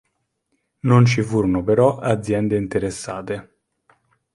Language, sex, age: Italian, male, 19-29